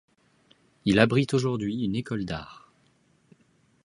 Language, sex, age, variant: French, male, 19-29, Français de métropole